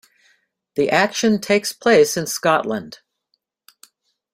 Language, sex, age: English, female, 60-69